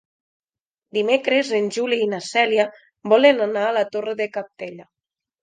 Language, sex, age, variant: Catalan, female, 19-29, Nord-Occidental